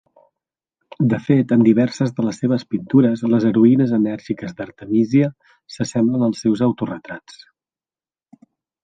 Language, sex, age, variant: Catalan, male, 40-49, Central